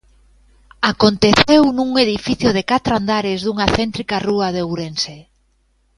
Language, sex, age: Galician, female, 40-49